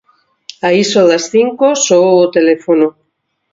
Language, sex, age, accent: Galician, female, 50-59, Oriental (común en zona oriental)